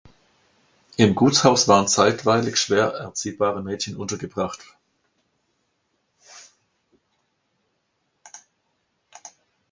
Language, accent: German, Deutschland Deutsch